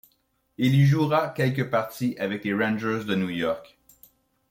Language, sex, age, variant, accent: French, male, 40-49, Français d'Amérique du Nord, Français du Canada